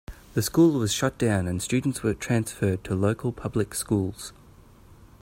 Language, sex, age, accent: English, male, 30-39, Australian English